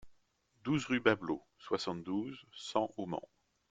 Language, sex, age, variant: French, male, 30-39, Français de métropole